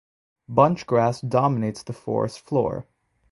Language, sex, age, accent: English, male, under 19, United States English